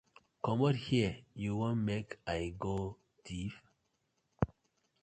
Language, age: Nigerian Pidgin, 40-49